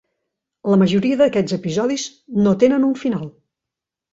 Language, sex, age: Catalan, female, 50-59